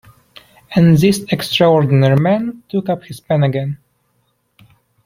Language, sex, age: English, male, 19-29